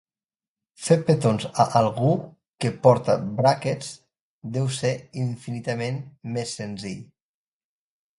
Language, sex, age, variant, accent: Catalan, female, 30-39, Nord-Occidental, nord-occidental